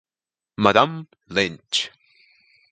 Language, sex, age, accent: Spanish, male, under 19, Andino-Pacífico: Colombia, Perú, Ecuador, oeste de Bolivia y Venezuela andina